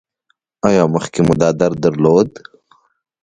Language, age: Pashto, 19-29